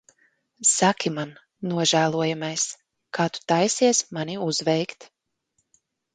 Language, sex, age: Latvian, female, 30-39